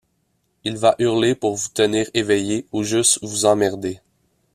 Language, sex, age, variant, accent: French, male, 19-29, Français d'Amérique du Nord, Français du Canada